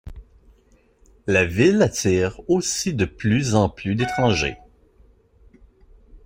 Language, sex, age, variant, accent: French, male, 50-59, Français d'Amérique du Nord, Français du Canada